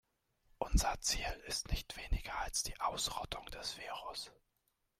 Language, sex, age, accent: German, male, 19-29, Deutschland Deutsch